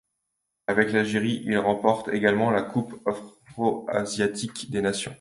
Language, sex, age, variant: French, male, 19-29, Français de métropole